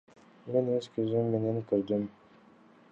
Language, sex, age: Kyrgyz, male, under 19